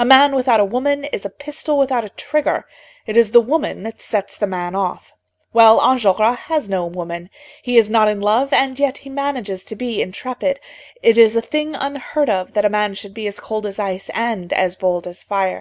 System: none